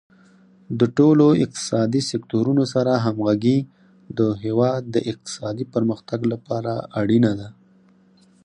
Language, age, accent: Pashto, 19-29, معیاري پښتو